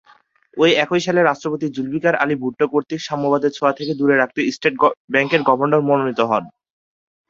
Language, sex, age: Bengali, male, 19-29